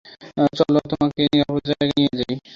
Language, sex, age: Bengali, male, 19-29